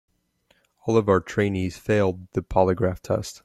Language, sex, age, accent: English, male, 19-29, United States English